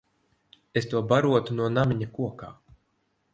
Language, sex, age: Latvian, male, 19-29